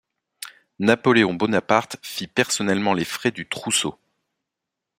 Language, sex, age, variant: French, male, 40-49, Français de métropole